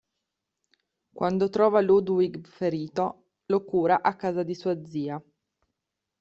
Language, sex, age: Italian, female, 30-39